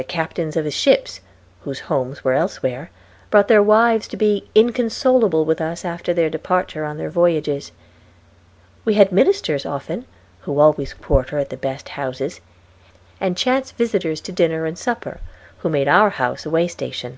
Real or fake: real